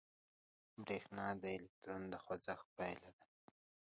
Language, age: Pashto, 19-29